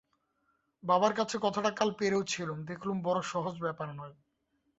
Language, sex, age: Bengali, male, 19-29